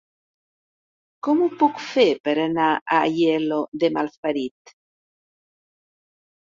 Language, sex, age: Catalan, female, 60-69